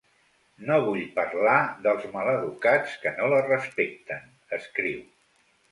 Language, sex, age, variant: Catalan, male, 60-69, Central